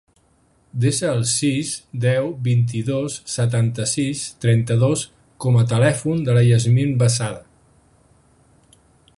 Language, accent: Catalan, central; valencià